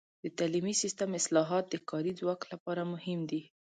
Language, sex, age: Pashto, female, 19-29